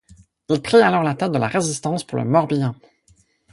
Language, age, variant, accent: French, 19-29, Français de métropole, Français de l'est de la France